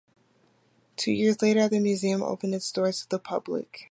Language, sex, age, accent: English, female, 19-29, United States English